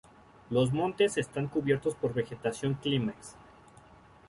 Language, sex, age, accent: Spanish, male, 19-29, México